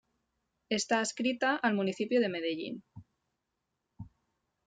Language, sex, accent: Spanish, female, España: Norte peninsular (Asturias, Castilla y León, Cantabria, País Vasco, Navarra, Aragón, La Rioja, Guadalajara, Cuenca)